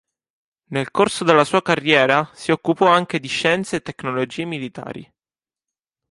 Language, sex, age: Italian, male, 19-29